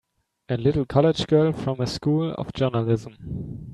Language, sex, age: English, male, 19-29